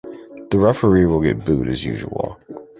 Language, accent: English, United States English